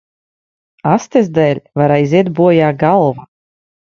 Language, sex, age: Latvian, female, 30-39